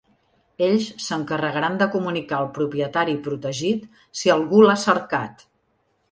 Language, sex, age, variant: Catalan, female, 50-59, Central